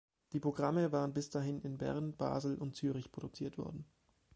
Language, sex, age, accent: German, male, 30-39, Deutschland Deutsch